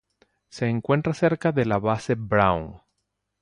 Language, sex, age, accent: Spanish, male, 40-49, Caribe: Cuba, Venezuela, Puerto Rico, República Dominicana, Panamá, Colombia caribeña, México caribeño, Costa del golfo de México